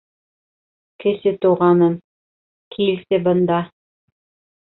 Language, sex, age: Bashkir, female, 40-49